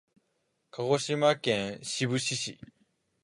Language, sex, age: Japanese, male, 19-29